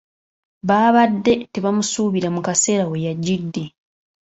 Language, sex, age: Ganda, female, 19-29